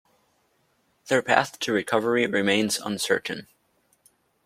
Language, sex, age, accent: English, male, under 19, United States English